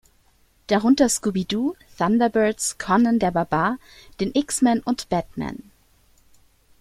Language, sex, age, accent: German, female, 30-39, Deutschland Deutsch